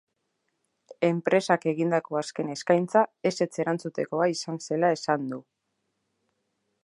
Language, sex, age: Basque, female, 30-39